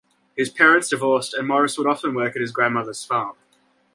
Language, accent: English, Australian English